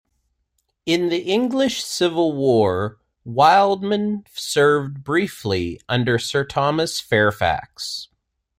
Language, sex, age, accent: English, male, 40-49, United States English